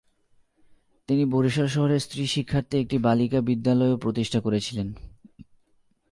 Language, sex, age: Bengali, male, 19-29